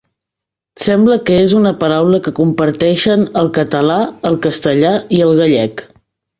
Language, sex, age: Catalan, female, 40-49